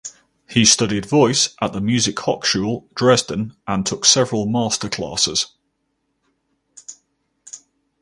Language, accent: English, England English